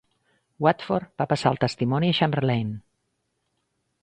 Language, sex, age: Catalan, female, 50-59